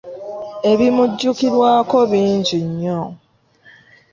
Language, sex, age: Ganda, female, 30-39